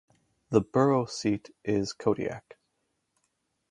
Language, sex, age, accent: English, male, 30-39, United States English